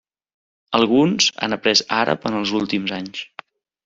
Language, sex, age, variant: Catalan, male, 19-29, Central